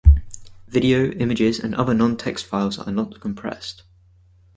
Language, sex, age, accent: English, male, 19-29, England English